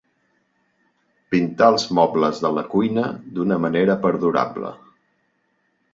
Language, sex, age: Catalan, male, 40-49